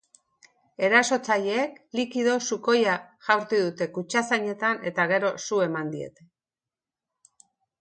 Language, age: Basque, 60-69